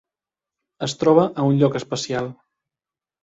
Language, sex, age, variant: Catalan, male, 19-29, Central